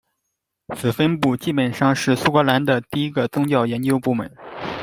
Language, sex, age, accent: Chinese, male, 19-29, 出生地：江苏省